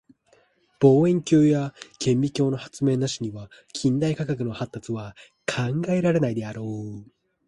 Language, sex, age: Japanese, male, 19-29